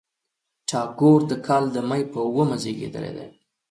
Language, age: Pashto, 30-39